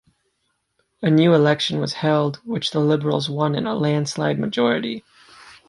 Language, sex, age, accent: English, male, 19-29, United States English